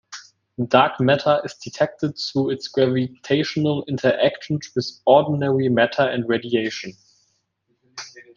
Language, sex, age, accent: English, male, 19-29, United States English